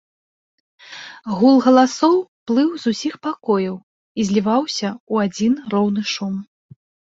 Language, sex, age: Belarusian, female, 30-39